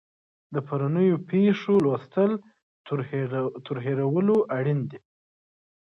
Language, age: Pashto, 19-29